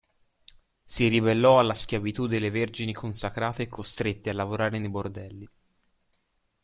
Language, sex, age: Italian, male, under 19